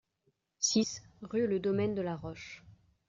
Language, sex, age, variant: French, female, 19-29, Français de métropole